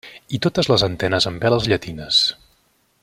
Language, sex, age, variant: Catalan, male, 40-49, Central